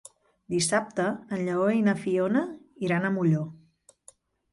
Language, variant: Catalan, Central